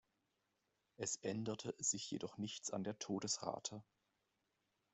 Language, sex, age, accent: German, male, 40-49, Deutschland Deutsch